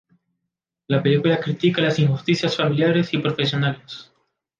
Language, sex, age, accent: Spanish, male, 19-29, América central